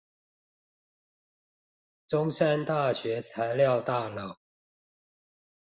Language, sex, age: Chinese, male, 50-59